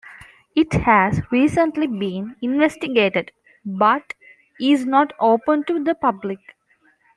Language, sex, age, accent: English, female, 19-29, India and South Asia (India, Pakistan, Sri Lanka)